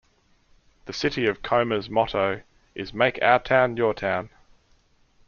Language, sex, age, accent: English, male, 40-49, Australian English